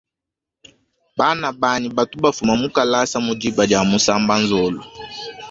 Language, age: Luba-Lulua, 19-29